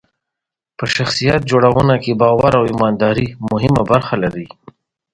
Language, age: Pashto, 30-39